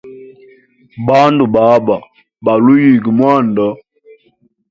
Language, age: Hemba, 30-39